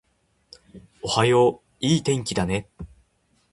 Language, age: Japanese, 19-29